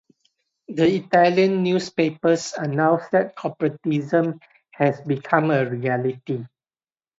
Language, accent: English, Singaporean English